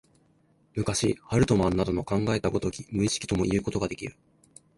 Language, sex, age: Japanese, female, 19-29